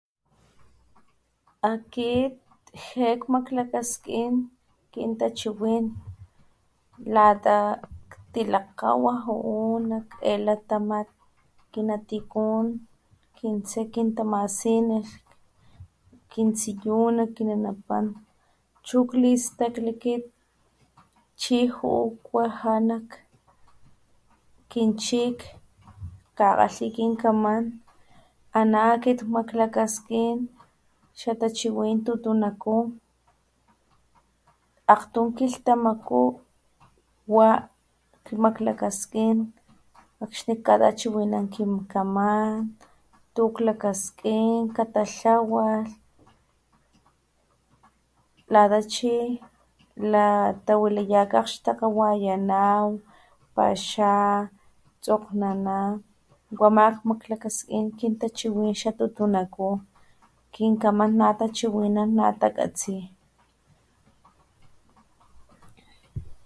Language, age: Papantla Totonac, 30-39